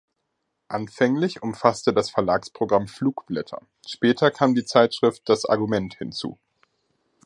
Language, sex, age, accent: German, male, 30-39, Deutschland Deutsch